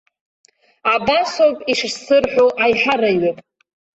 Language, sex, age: Abkhazian, female, under 19